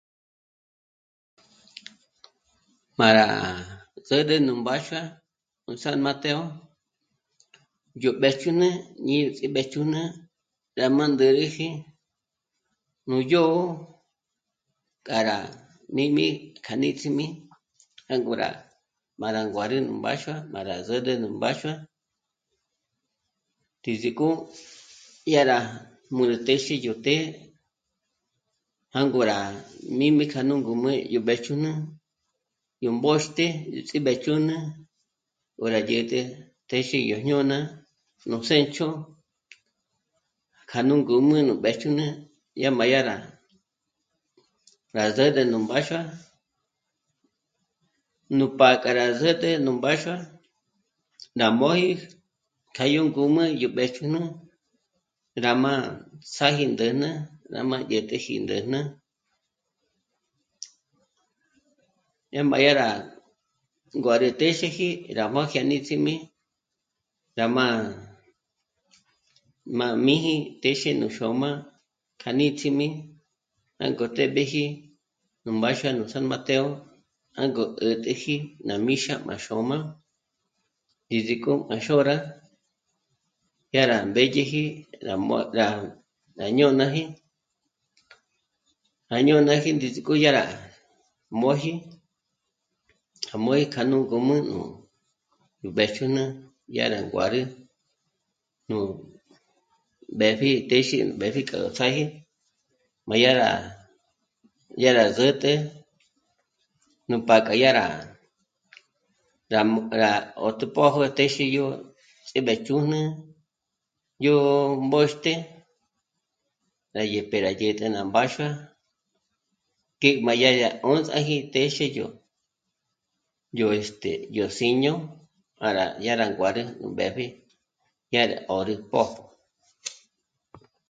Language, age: Michoacán Mazahua, 19-29